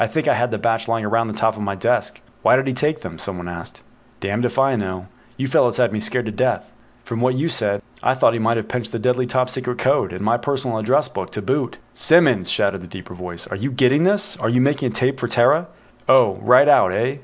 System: none